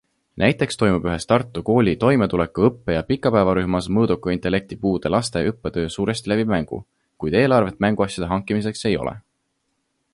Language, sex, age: Estonian, male, 19-29